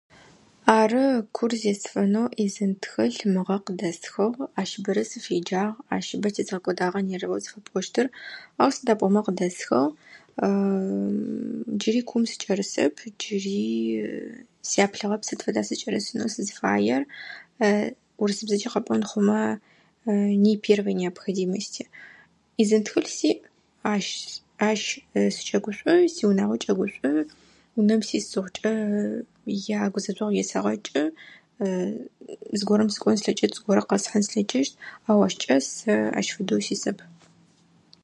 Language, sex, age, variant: Adyghe, female, 19-29, Адыгабзэ (Кирил, пстэумэ зэдыряе)